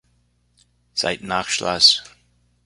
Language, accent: German, Deutschland Deutsch